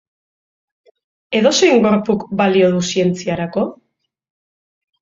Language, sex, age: Basque, female, 30-39